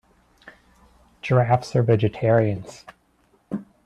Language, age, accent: English, 19-29, United States English